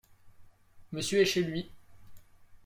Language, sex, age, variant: French, male, 19-29, Français de métropole